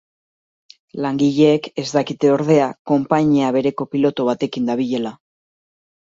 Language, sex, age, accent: Basque, female, 30-39, Mendebalekoa (Araba, Bizkaia, Gipuzkoako mendebaleko herri batzuk)